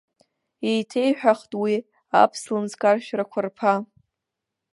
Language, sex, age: Abkhazian, female, under 19